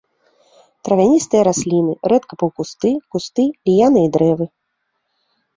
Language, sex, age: Belarusian, female, 30-39